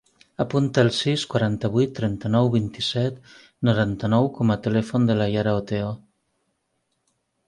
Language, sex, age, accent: Catalan, female, 40-49, valencià